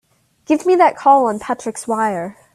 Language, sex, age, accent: English, female, under 19, United States English